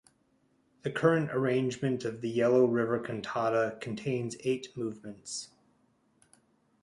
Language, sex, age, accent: English, male, 30-39, United States English